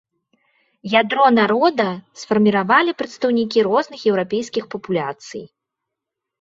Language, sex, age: Belarusian, female, 30-39